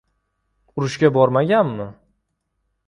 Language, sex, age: Uzbek, male, 19-29